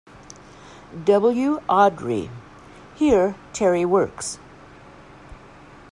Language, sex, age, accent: English, female, 60-69, United States English